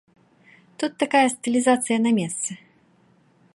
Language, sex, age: Belarusian, female, 19-29